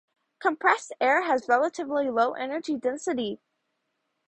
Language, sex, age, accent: English, female, under 19, United States English